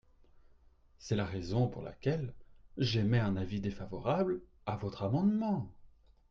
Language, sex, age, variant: French, male, 30-39, Français de métropole